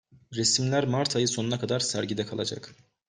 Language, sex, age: Turkish, male, 19-29